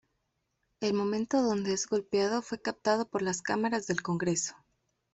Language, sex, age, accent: Spanish, female, 19-29, México